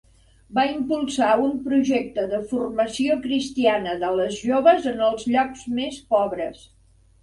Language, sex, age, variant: Catalan, female, 60-69, Central